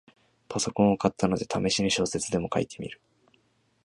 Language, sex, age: Japanese, male, 19-29